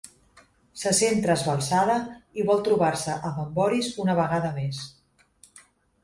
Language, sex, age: Catalan, female, 40-49